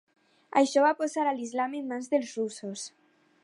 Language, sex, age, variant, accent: Catalan, female, under 19, Alacantí, valencià